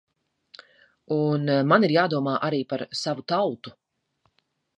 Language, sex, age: Latvian, female, 30-39